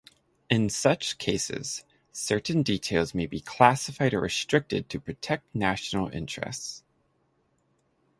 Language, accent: English, United States English